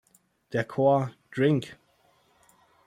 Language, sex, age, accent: German, male, 19-29, Deutschland Deutsch